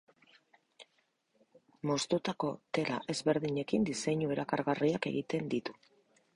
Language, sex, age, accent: Basque, female, 40-49, Mendebalekoa (Araba, Bizkaia, Gipuzkoako mendebaleko herri batzuk)